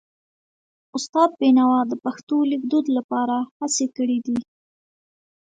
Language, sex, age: Pashto, female, 19-29